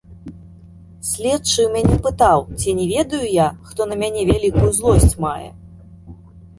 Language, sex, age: Belarusian, female, 30-39